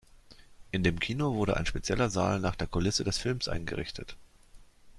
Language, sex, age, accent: German, male, 50-59, Deutschland Deutsch